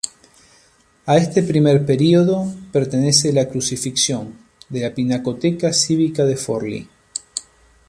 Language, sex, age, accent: Spanish, male, 40-49, Rioplatense: Argentina, Uruguay, este de Bolivia, Paraguay